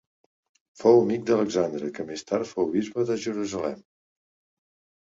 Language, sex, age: Catalan, male, 50-59